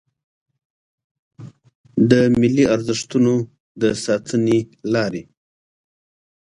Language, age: Pashto, 40-49